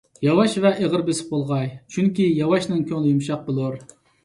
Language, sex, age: Uyghur, male, 30-39